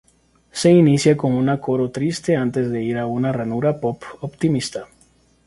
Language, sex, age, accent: Spanish, male, 30-39, América central